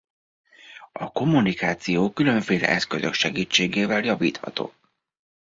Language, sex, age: Hungarian, male, 30-39